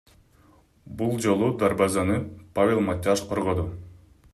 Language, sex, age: Kyrgyz, male, 19-29